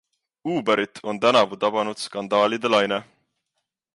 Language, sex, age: Estonian, male, 19-29